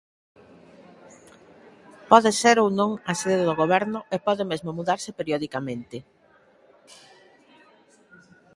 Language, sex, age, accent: Galician, female, 50-59, Normativo (estándar)